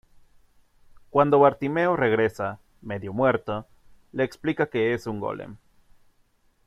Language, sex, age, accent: Spanish, male, 30-39, México